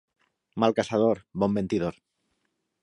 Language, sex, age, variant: Catalan, male, 40-49, Valencià meridional